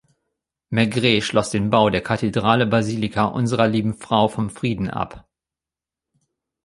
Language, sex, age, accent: German, male, 30-39, Deutschland Deutsch